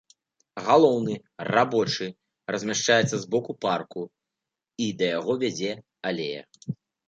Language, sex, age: Belarusian, male, 40-49